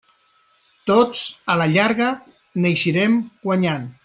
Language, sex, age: Catalan, male, 50-59